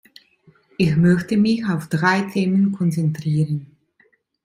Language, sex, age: German, female, 30-39